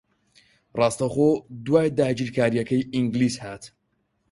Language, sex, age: Central Kurdish, male, 19-29